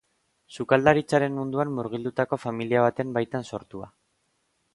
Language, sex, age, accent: Basque, male, 19-29, Erdialdekoa edo Nafarra (Gipuzkoa, Nafarroa)